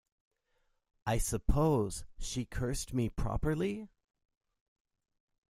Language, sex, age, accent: English, male, 40-49, United States English